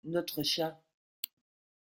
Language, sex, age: French, female, 50-59